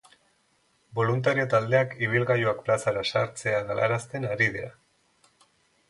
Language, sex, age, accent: Basque, male, 40-49, Mendebalekoa (Araba, Bizkaia, Gipuzkoako mendebaleko herri batzuk)